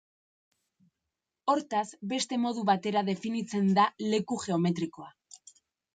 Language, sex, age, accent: Basque, female, 19-29, Erdialdekoa edo Nafarra (Gipuzkoa, Nafarroa)